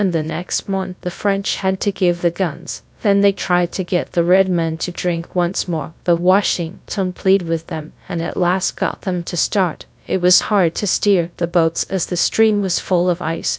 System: TTS, GradTTS